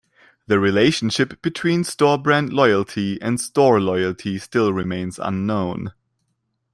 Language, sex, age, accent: English, male, 19-29, United States English